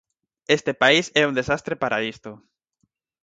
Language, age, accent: Galician, 19-29, Atlántico (seseo e gheada); Normativo (estándar)